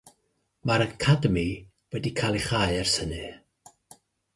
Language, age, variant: Welsh, 60-69, North-Eastern Welsh